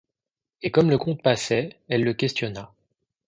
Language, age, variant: French, 19-29, Français de métropole